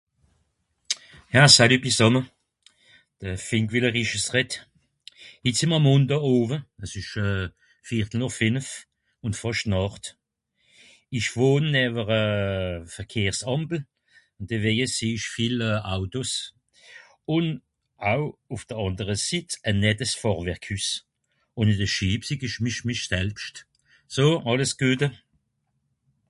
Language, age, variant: Swiss German, 60-69, Nordniederàlemmànisch (Rishoffe, Zàwere, Bùsswìller, Hawenau, Brüemt, Stroossbùri, Molse, Dàmbàch, Schlettstàtt, Pfàlzbùri usw.)